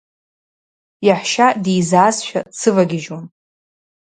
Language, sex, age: Abkhazian, female, under 19